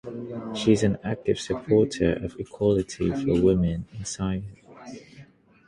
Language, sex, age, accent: English, male, 19-29, United States English; Australian English